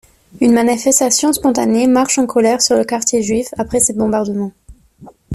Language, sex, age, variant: French, female, 19-29, Français de métropole